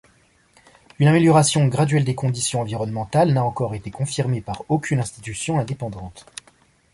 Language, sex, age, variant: French, male, 19-29, Français de métropole